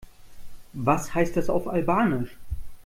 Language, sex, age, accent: German, male, 30-39, Deutschland Deutsch